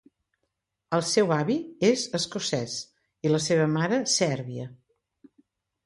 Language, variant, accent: Catalan, Central, central